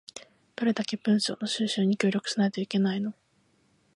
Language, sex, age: Japanese, female, 19-29